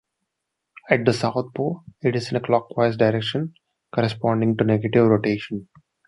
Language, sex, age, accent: English, male, 19-29, India and South Asia (India, Pakistan, Sri Lanka)